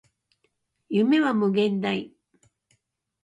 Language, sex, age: Japanese, female, 60-69